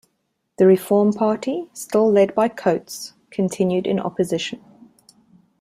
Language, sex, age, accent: English, female, 30-39, Southern African (South Africa, Zimbabwe, Namibia)